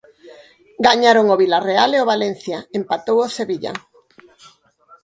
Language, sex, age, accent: Galician, female, 50-59, Normativo (estándar)